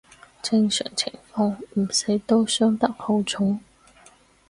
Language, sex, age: Cantonese, female, 30-39